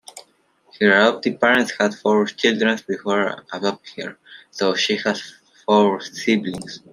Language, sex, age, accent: English, male, under 19, United States English